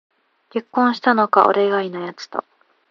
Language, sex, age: Japanese, female, 19-29